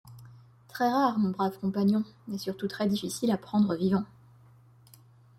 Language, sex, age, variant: French, female, 19-29, Français de métropole